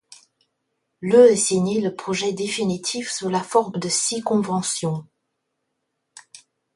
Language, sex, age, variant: French, female, 50-59, Français de métropole